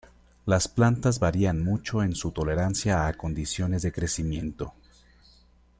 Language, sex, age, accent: Spanish, male, 50-59, México